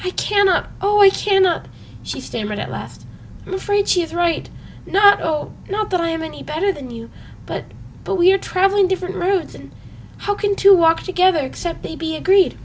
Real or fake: real